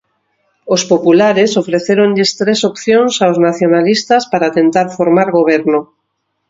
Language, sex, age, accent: Galician, female, 50-59, Oriental (común en zona oriental)